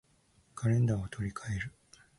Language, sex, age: Japanese, male, 19-29